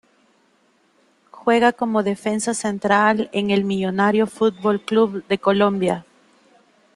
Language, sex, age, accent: Spanish, female, 40-49, América central